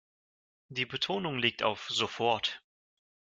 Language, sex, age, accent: German, male, 19-29, Russisch Deutsch